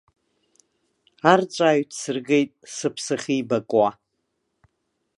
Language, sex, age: Abkhazian, female, 60-69